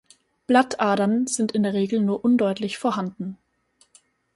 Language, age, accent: German, 19-29, Österreichisches Deutsch